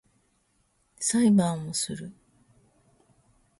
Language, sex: Japanese, female